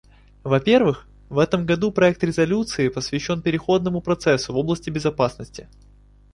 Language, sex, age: Russian, male, 19-29